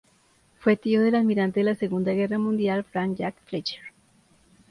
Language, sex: Spanish, female